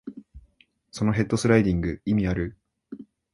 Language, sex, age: Japanese, male, 19-29